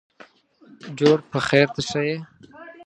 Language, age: Pashto, 19-29